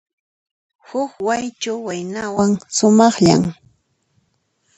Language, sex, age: Puno Quechua, female, 40-49